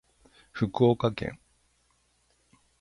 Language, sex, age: Japanese, male, 40-49